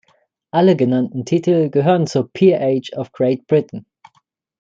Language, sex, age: German, male, 19-29